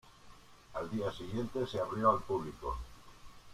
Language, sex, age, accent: Spanish, male, 60-69, España: Centro-Sur peninsular (Madrid, Toledo, Castilla-La Mancha)